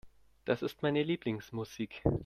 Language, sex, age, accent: German, male, under 19, Deutschland Deutsch